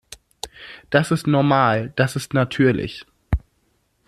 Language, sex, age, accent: German, male, 19-29, Deutschland Deutsch